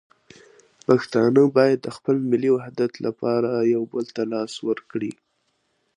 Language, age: Pashto, under 19